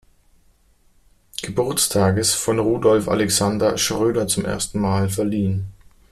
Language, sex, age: German, male, 30-39